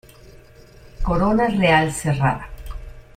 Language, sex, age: Spanish, female, 40-49